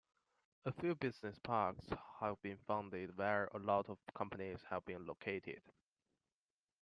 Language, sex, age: English, male, 30-39